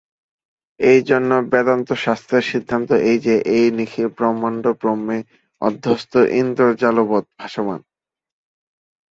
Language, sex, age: Bengali, male, 19-29